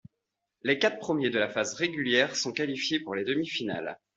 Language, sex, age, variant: French, male, 30-39, Français de métropole